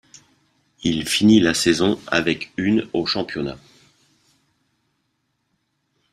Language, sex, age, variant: French, male, 40-49, Français de métropole